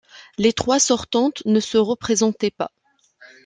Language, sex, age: French, female, 19-29